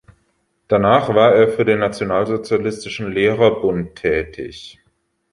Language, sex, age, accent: German, male, 40-49, Deutschland Deutsch